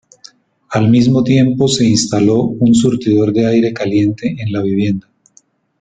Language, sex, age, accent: Spanish, male, 50-59, Andino-Pacífico: Colombia, Perú, Ecuador, oeste de Bolivia y Venezuela andina